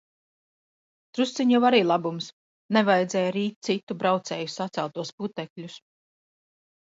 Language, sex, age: Latvian, female, 40-49